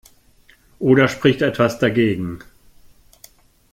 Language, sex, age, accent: German, male, 60-69, Deutschland Deutsch